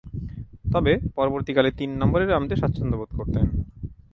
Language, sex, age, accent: Bengali, male, 19-29, Native